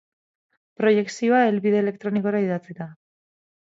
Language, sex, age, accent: Basque, female, 30-39, Mendebalekoa (Araba, Bizkaia, Gipuzkoako mendebaleko herri batzuk)